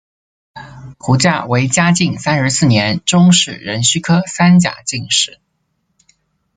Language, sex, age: Chinese, male, 30-39